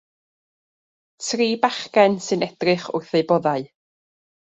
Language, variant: Welsh, North-Western Welsh